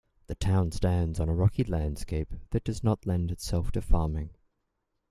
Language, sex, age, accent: English, male, 19-29, England English